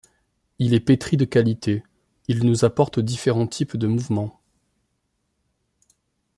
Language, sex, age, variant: French, male, 30-39, Français de métropole